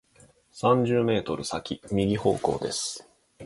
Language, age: Japanese, 30-39